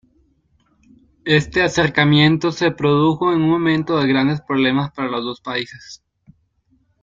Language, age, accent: Spanish, 19-29, América central